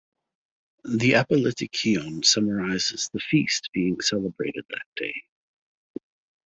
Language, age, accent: English, 30-39, Canadian English